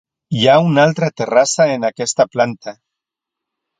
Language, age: Catalan, 60-69